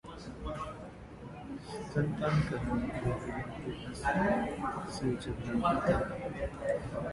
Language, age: Hindi, 30-39